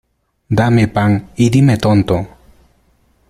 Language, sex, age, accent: Spanish, male, 19-29, Andino-Pacífico: Colombia, Perú, Ecuador, oeste de Bolivia y Venezuela andina